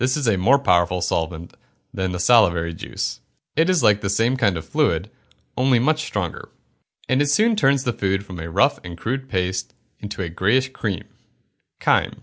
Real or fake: real